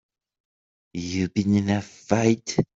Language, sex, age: English, male, 30-39